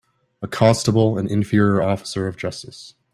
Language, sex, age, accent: English, male, 30-39, United States English